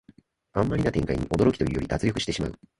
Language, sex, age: Japanese, male, 19-29